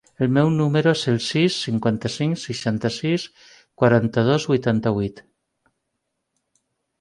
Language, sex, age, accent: Catalan, female, 40-49, valencià